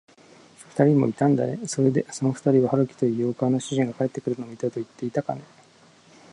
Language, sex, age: Japanese, male, 40-49